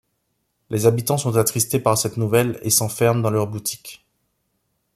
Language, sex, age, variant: French, male, 30-39, Français des départements et régions d'outre-mer